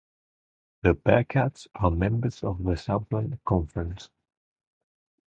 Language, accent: English, England English